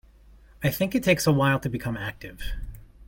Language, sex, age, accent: English, male, 19-29, United States English